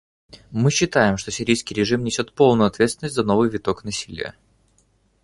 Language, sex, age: Russian, male, 19-29